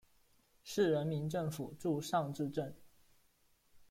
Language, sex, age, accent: Chinese, male, 19-29, 出生地：四川省